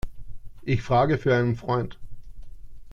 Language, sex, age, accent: German, male, 30-39, Österreichisches Deutsch